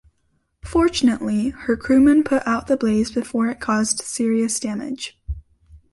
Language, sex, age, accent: English, female, under 19, United States English